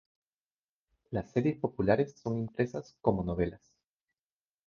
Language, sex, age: Spanish, male, 30-39